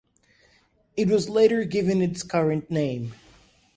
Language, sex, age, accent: English, male, 30-39, United States English